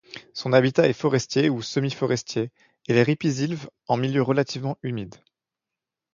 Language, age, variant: French, 19-29, Français de métropole